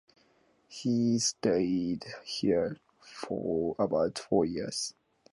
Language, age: English, 19-29